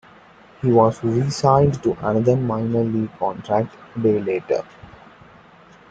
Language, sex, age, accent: English, male, 19-29, India and South Asia (India, Pakistan, Sri Lanka)